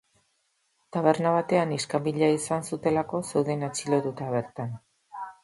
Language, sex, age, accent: Basque, female, 50-59, Erdialdekoa edo Nafarra (Gipuzkoa, Nafarroa)